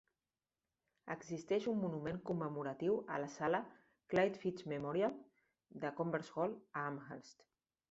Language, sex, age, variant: Catalan, female, 30-39, Central